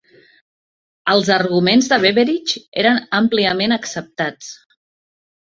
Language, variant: Catalan, Central